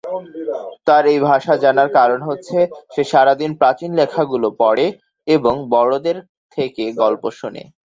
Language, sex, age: Bengali, male, 19-29